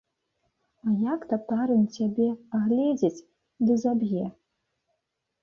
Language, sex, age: Belarusian, female, 30-39